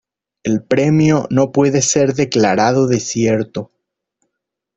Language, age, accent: Spanish, 30-39, México